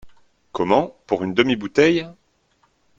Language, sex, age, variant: French, male, 30-39, Français de métropole